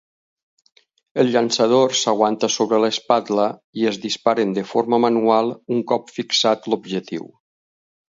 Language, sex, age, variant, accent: Catalan, male, 60-69, Valencià central, valencià